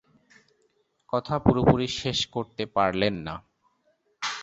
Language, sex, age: Bengali, male, 30-39